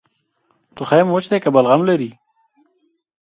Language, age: Pashto, 30-39